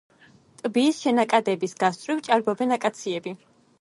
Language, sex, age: Georgian, female, 19-29